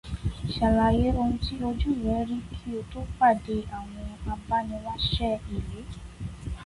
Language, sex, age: Yoruba, female, 19-29